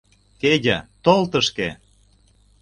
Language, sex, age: Mari, male, 60-69